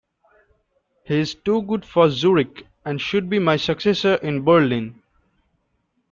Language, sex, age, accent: English, male, 19-29, India and South Asia (India, Pakistan, Sri Lanka)